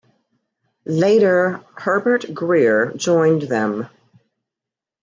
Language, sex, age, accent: English, female, 60-69, United States English